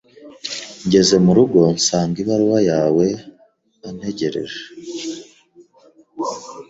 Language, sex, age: Kinyarwanda, male, 19-29